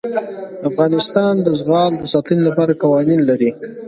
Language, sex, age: Pashto, male, 30-39